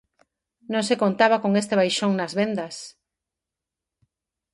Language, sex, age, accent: Galician, female, 40-49, Normativo (estándar)